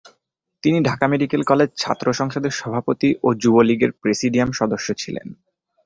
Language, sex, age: Bengali, male, 19-29